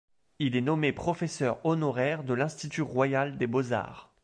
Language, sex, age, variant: French, male, 30-39, Français de métropole